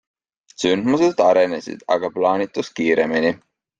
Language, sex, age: Estonian, male, 30-39